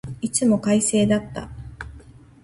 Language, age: Japanese, 50-59